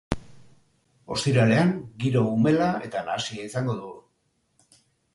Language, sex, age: Basque, male, 40-49